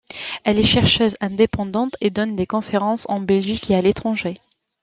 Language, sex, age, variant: French, female, 30-39, Français de métropole